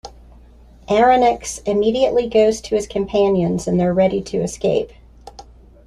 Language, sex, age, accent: English, female, 40-49, United States English